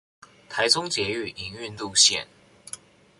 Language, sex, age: Chinese, male, under 19